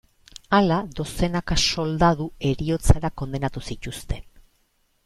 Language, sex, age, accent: Basque, female, 40-49, Mendebalekoa (Araba, Bizkaia, Gipuzkoako mendebaleko herri batzuk)